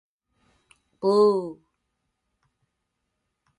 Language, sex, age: English, female, 19-29